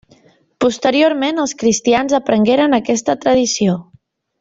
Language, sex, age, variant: Catalan, female, 40-49, Nord-Occidental